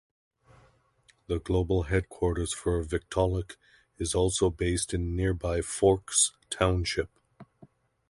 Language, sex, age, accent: English, male, 50-59, Canadian English